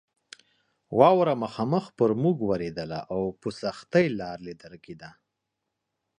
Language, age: Pashto, 30-39